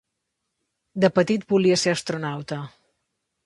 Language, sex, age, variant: Catalan, female, 40-49, Central